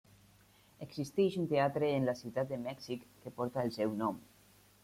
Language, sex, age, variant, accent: Catalan, male, 19-29, Valencià central, valencià